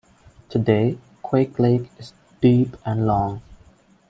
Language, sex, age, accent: English, male, 19-29, India and South Asia (India, Pakistan, Sri Lanka)